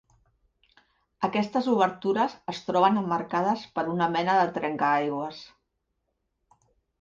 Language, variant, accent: Catalan, Central, Barceloní